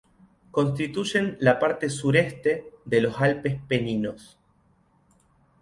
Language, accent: Spanish, Rioplatense: Argentina, Uruguay, este de Bolivia, Paraguay